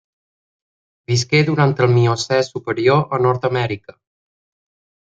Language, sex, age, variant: Catalan, male, 19-29, Balear